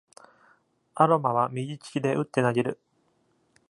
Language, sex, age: Japanese, male, 30-39